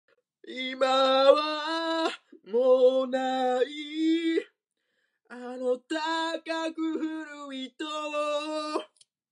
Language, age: Japanese, under 19